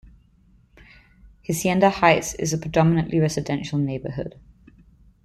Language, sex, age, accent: English, female, 30-39, England English